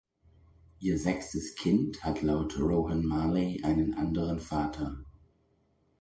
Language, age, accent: German, 40-49, Deutschland Deutsch